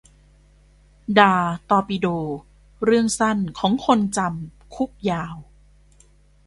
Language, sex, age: Thai, female, 19-29